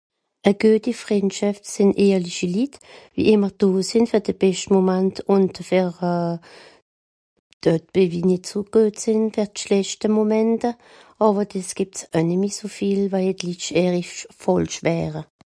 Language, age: Swiss German, 50-59